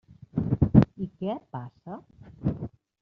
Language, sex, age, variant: Catalan, female, 40-49, Central